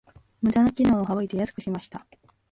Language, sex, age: Japanese, female, 19-29